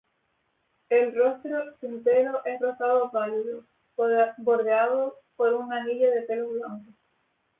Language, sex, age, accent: Spanish, female, 19-29, España: Islas Canarias